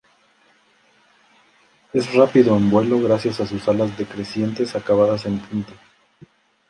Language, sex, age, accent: Spanish, male, 40-49, México